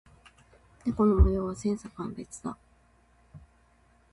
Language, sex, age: Japanese, female, 30-39